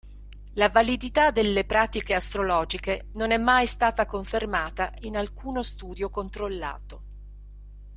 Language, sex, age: Italian, female, 50-59